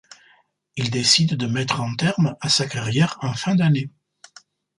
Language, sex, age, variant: French, male, 50-59, Français d'Europe